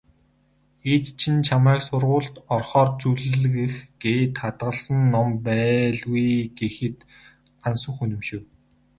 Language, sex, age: Mongolian, male, 19-29